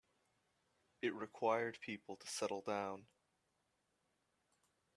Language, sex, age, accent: English, male, 19-29, United States English